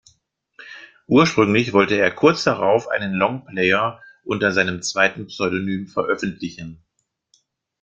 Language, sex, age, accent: German, male, 50-59, Deutschland Deutsch